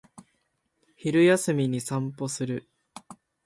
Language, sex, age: Japanese, male, 19-29